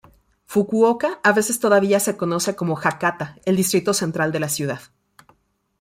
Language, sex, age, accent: Spanish, female, 40-49, México